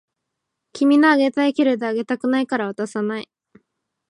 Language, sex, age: Japanese, female, under 19